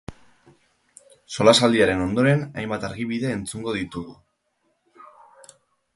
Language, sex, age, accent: Basque, male, 30-39, Mendebalekoa (Araba, Bizkaia, Gipuzkoako mendebaleko herri batzuk)